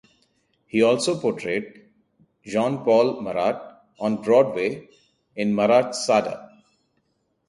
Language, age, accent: English, 30-39, India and South Asia (India, Pakistan, Sri Lanka)